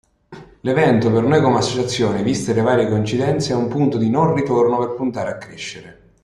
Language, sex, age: Italian, male, 19-29